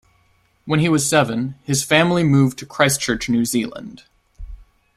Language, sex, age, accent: English, male, 19-29, United States English